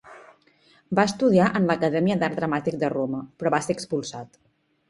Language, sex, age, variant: Catalan, female, 40-49, Central